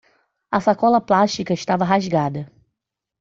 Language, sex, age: Portuguese, female, under 19